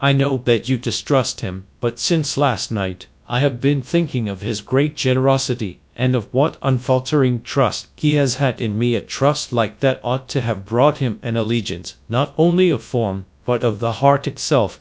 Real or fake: fake